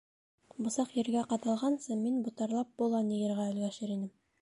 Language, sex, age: Bashkir, female, 19-29